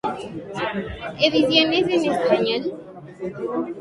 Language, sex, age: Spanish, female, 30-39